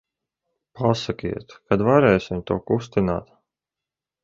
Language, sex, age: Latvian, male, 30-39